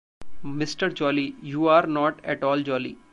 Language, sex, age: Hindi, male, 19-29